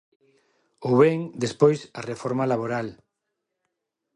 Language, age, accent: Galician, 40-49, Neofalante